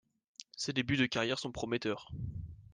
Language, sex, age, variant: French, male, 19-29, Français de métropole